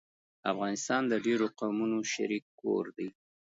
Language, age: Pashto, 40-49